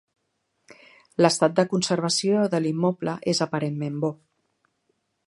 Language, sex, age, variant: Catalan, female, 40-49, Central